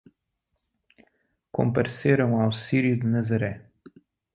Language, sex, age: Portuguese, male, 30-39